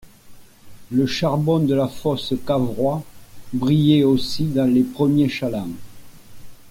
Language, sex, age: French, male, 60-69